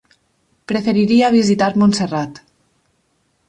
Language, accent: Catalan, valencià meridional